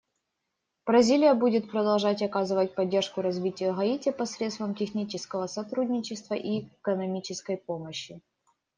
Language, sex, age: Russian, female, 19-29